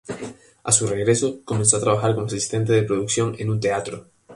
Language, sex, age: Spanish, male, 19-29